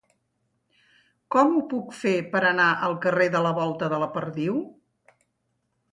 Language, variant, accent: Catalan, Central, central